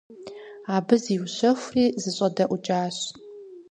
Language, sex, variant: Kabardian, female, Адыгэбзэ (Къэбэрдей, Кирил, псоми зэдай)